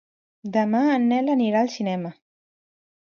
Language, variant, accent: Catalan, Central, central